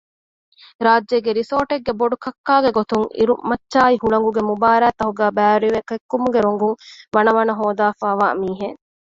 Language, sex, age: Divehi, female, 30-39